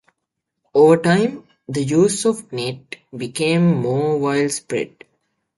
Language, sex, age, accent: English, male, 19-29, United States English